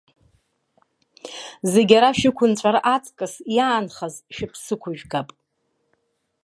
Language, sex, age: Abkhazian, female, 40-49